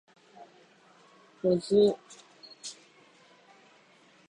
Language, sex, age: Japanese, female, under 19